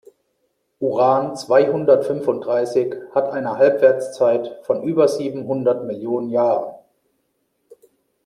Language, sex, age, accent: German, male, 30-39, Deutschland Deutsch